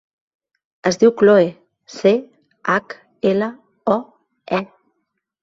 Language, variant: Catalan, Central